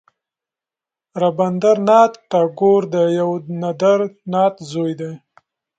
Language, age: Pashto, 30-39